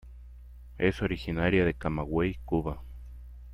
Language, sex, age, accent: Spanish, male, 19-29, México